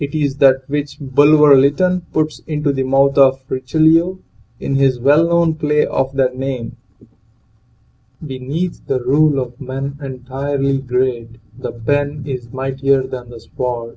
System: none